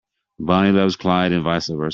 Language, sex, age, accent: English, male, 50-59, United States English